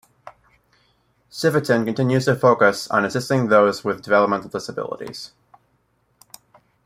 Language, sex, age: English, male, 19-29